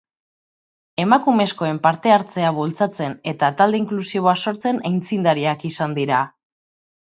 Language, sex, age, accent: Basque, female, 30-39, Mendebalekoa (Araba, Bizkaia, Gipuzkoako mendebaleko herri batzuk)